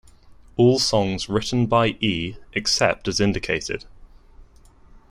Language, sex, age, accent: English, male, 19-29, England English